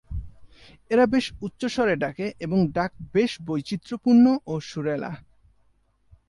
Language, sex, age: Bengali, male, 19-29